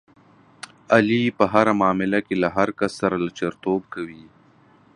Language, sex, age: Pashto, male, 19-29